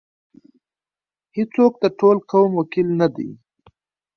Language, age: Pashto, 30-39